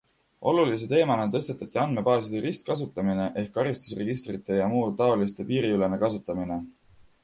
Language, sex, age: Estonian, male, 19-29